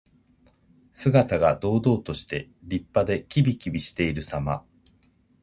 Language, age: Japanese, 40-49